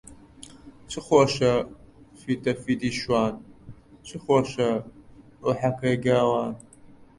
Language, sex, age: Central Kurdish, male, 30-39